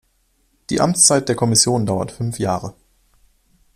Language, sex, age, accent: German, male, 19-29, Deutschland Deutsch